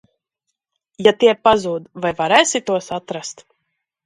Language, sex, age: Latvian, female, 19-29